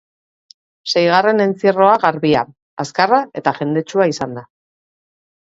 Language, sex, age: Basque, female, 40-49